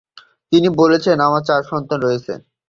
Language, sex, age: Bengali, male, 19-29